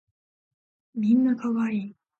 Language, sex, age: Japanese, female, 19-29